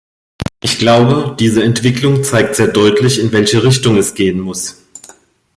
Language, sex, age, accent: German, female, 50-59, Deutschland Deutsch